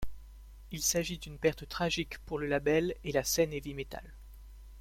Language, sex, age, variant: French, male, 19-29, Français de métropole